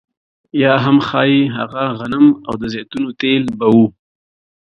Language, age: Pashto, 19-29